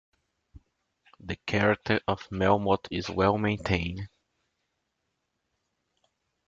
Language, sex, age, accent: English, male, 19-29, United States English